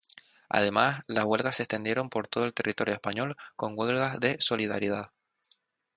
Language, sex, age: Spanish, male, 19-29